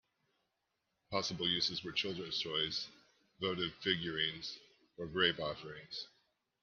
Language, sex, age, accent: English, male, 30-39, United States English